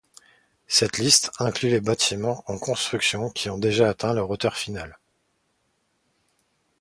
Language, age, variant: French, 40-49, Français de métropole